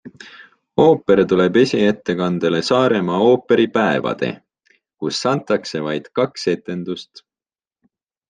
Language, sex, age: Estonian, male, 19-29